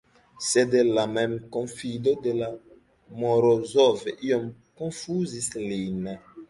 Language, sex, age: Esperanto, male, 19-29